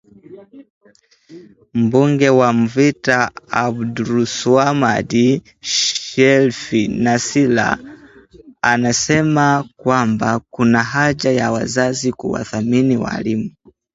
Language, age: Swahili, 19-29